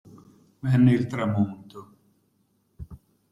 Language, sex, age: Italian, male, 40-49